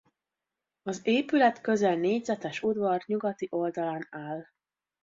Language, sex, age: Hungarian, female, 19-29